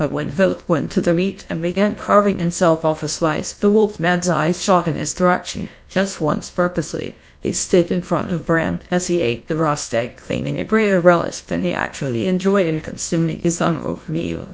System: TTS, GlowTTS